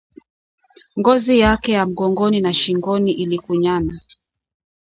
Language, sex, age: Swahili, female, 30-39